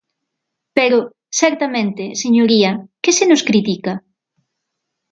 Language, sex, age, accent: Galician, female, 40-49, Atlántico (seseo e gheada); Normativo (estándar)